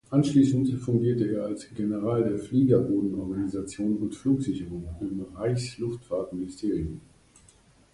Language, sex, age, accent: German, male, 50-59, Deutschland Deutsch